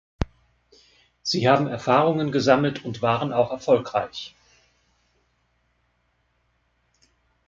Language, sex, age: German, male, 50-59